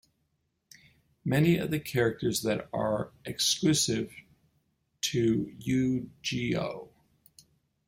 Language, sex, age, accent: English, male, 50-59, United States English